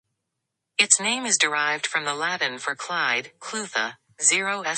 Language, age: English, under 19